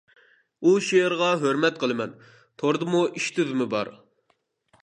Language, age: Uyghur, 30-39